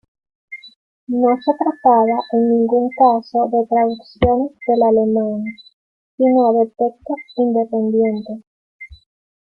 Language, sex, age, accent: Spanish, female, 30-39, Andino-Pacífico: Colombia, Perú, Ecuador, oeste de Bolivia y Venezuela andina